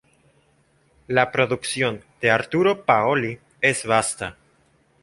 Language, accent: Spanish, México